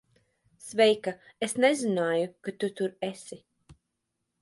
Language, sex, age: Latvian, female, 30-39